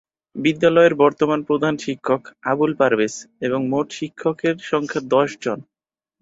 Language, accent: Bengali, Native